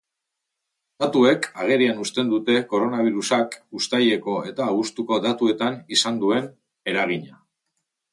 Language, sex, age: Basque, male, 40-49